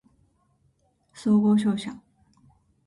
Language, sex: Japanese, female